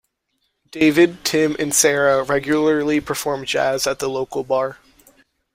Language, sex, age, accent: English, male, under 19, United States English